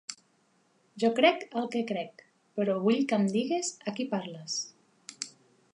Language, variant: Catalan, Central